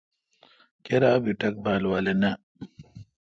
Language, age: Kalkoti, 50-59